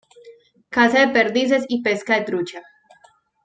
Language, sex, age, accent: Spanish, female, 30-39, Andino-Pacífico: Colombia, Perú, Ecuador, oeste de Bolivia y Venezuela andina